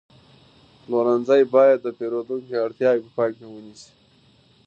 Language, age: Pashto, 30-39